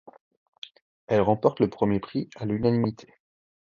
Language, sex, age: French, male, 19-29